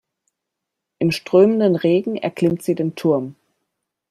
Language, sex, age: German, female, 40-49